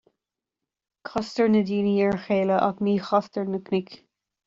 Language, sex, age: Irish, female, 19-29